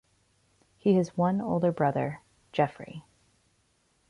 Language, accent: English, United States English